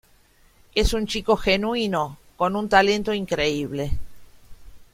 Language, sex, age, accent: Spanish, female, 50-59, Rioplatense: Argentina, Uruguay, este de Bolivia, Paraguay